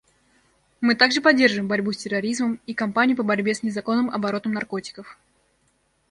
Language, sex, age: Russian, female, under 19